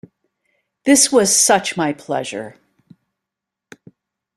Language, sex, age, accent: English, female, 60-69, United States English